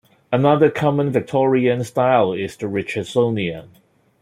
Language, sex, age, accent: English, male, 30-39, Hong Kong English